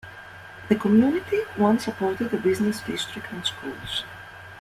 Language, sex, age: English, female, 30-39